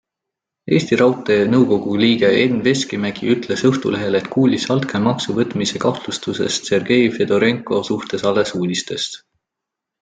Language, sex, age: Estonian, male, 19-29